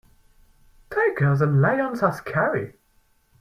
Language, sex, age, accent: English, male, 19-29, french accent